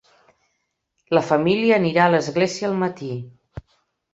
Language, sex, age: Catalan, female, 60-69